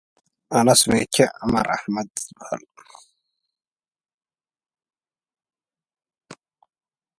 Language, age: English, 30-39